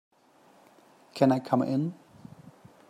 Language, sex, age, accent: English, male, 30-39, Australian English